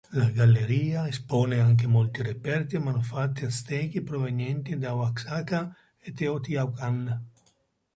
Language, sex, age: Italian, male, 70-79